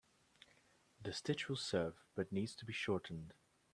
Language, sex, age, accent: English, male, 19-29, England English